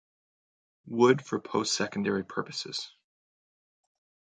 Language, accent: English, Canadian English